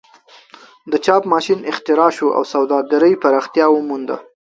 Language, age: Pashto, 19-29